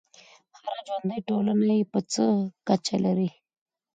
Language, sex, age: Pashto, female, 30-39